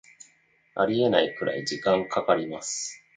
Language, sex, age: Japanese, male, 30-39